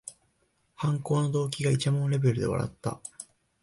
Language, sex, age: Japanese, male, 19-29